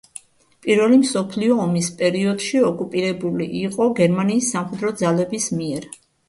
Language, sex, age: Georgian, female, 50-59